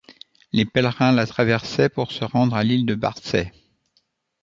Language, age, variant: French, 60-69, Français de métropole